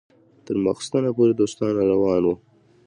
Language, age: Pashto, under 19